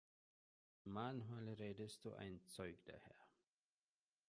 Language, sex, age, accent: German, male, 40-49, Russisch Deutsch